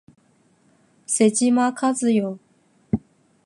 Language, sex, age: Japanese, female, 19-29